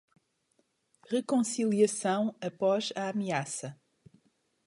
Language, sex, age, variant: Portuguese, female, 40-49, Portuguese (Portugal)